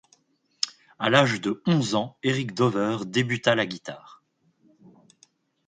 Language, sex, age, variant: French, male, 30-39, Français de métropole